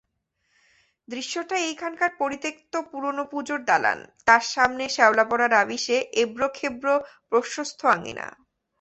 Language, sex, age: Bengali, female, 19-29